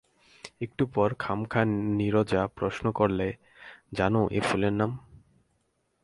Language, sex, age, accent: Bengali, male, 19-29, প্রমিত; চলিত